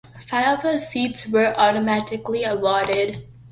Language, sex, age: English, female, under 19